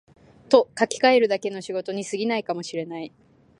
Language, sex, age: Japanese, female, under 19